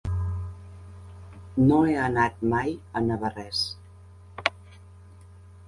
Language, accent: Catalan, nord-oriental